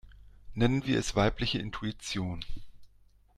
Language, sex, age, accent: German, male, 40-49, Deutschland Deutsch